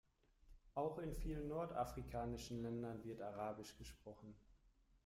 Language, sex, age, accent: German, male, 30-39, Deutschland Deutsch